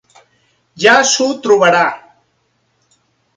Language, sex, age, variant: Catalan, male, 40-49, Central